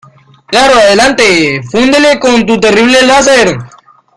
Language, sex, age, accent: Spanish, male, under 19, Andino-Pacífico: Colombia, Perú, Ecuador, oeste de Bolivia y Venezuela andina